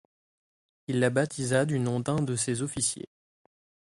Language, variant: French, Français de métropole